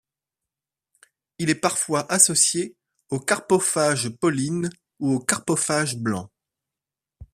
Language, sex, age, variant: French, male, 30-39, Français de métropole